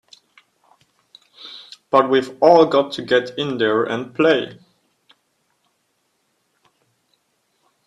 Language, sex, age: English, male, 19-29